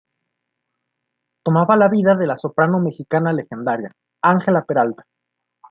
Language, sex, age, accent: Spanish, male, 19-29, México